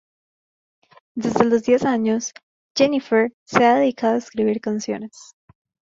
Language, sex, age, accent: Spanish, female, under 19, América central